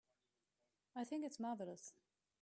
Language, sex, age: English, female, 30-39